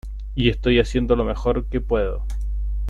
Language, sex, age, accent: Spanish, male, 30-39, Chileno: Chile, Cuyo